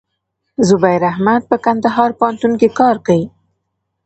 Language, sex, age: Pashto, female, 19-29